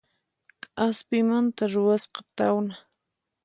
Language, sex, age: Puno Quechua, female, 19-29